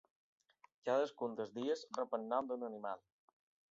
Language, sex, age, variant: Catalan, male, 30-39, Balear